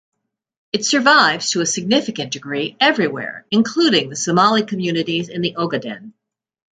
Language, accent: English, United States English